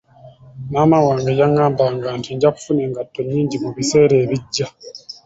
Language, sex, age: Ganda, male, 19-29